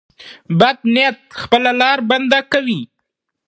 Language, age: Pashto, 19-29